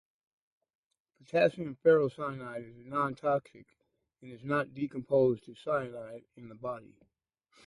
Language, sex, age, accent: English, male, 60-69, United States English